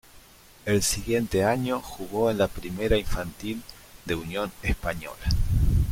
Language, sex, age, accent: Spanish, male, 40-49, Rioplatense: Argentina, Uruguay, este de Bolivia, Paraguay